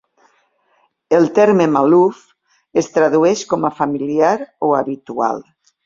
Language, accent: Catalan, valencià